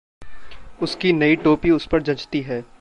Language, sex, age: Hindi, male, 19-29